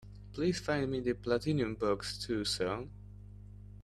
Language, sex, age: English, male, under 19